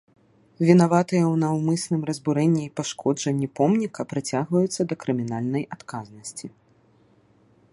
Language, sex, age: Belarusian, female, 30-39